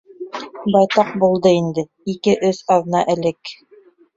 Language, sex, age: Bashkir, female, 30-39